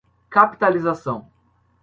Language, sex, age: Portuguese, male, under 19